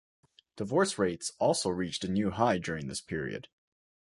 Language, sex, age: English, male, 19-29